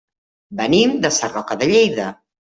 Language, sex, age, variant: Catalan, female, 50-59, Central